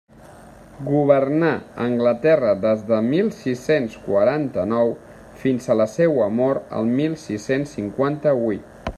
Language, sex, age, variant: Catalan, male, 40-49, Central